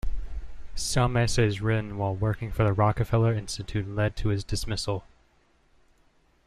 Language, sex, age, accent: English, male, under 19, United States English